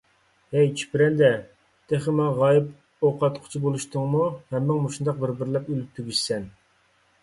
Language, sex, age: Uyghur, male, 30-39